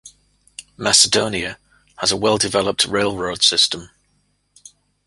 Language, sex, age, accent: English, male, 50-59, England English